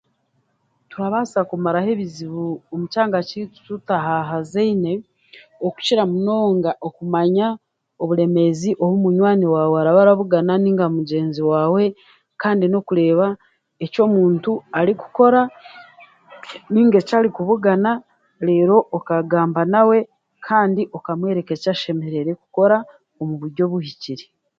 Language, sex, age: Chiga, female, 40-49